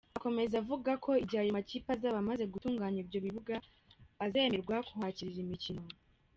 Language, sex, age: Kinyarwanda, female, under 19